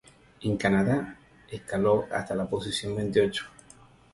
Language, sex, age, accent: Spanish, male, 40-49, Caribe: Cuba, Venezuela, Puerto Rico, República Dominicana, Panamá, Colombia caribeña, México caribeño, Costa del golfo de México